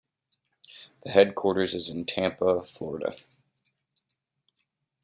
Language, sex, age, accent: English, male, 19-29, United States English